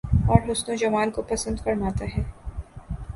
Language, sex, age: Urdu, female, 19-29